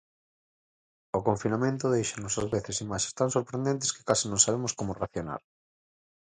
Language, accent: Galician, Normativo (estándar)